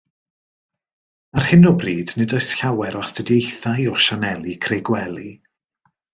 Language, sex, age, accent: Welsh, male, 30-39, Y Deyrnas Unedig Cymraeg